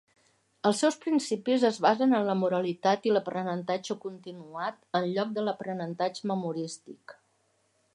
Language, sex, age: Catalan, female, 60-69